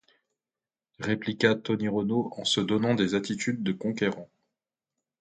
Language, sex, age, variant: French, male, 19-29, Français de métropole